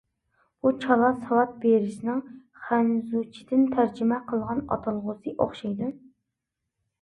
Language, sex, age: Uyghur, female, under 19